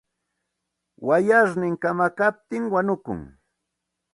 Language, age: Santa Ana de Tusi Pasco Quechua, 40-49